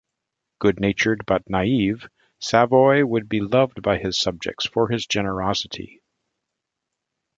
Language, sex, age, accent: English, male, 50-59, Canadian English